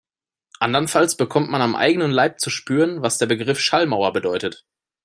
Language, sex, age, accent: German, male, 30-39, Deutschland Deutsch